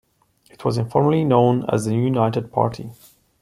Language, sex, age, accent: English, male, 19-29, United States English